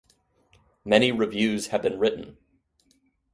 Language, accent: English, United States English